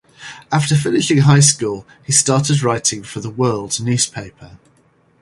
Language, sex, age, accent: English, male, 40-49, England English